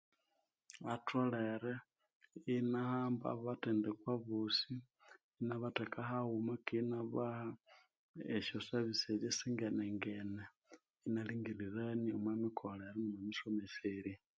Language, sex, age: Konzo, male, 19-29